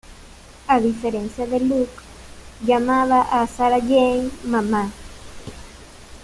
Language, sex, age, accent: Spanish, female, 30-39, Caribe: Cuba, Venezuela, Puerto Rico, República Dominicana, Panamá, Colombia caribeña, México caribeño, Costa del golfo de México